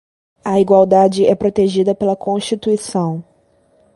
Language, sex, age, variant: Portuguese, female, 30-39, Portuguese (Brasil)